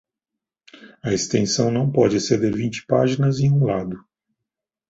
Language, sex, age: Portuguese, male, 50-59